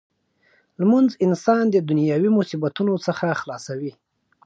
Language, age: Pashto, 30-39